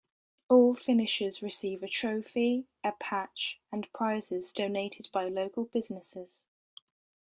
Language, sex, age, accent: English, female, 19-29, England English